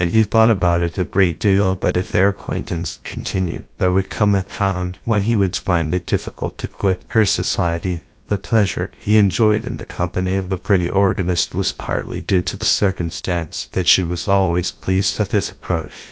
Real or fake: fake